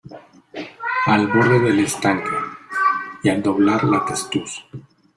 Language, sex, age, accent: Spanish, male, 40-49, México